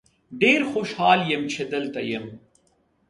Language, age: Pashto, 19-29